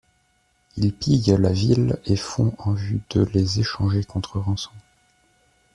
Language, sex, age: French, male, 19-29